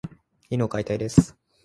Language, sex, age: Japanese, male, 19-29